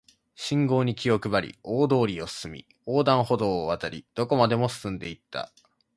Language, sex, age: Japanese, male, 19-29